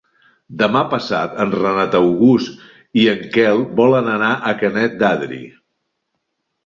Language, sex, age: Catalan, male, 60-69